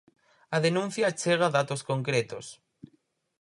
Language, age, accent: Galician, 19-29, Central (gheada)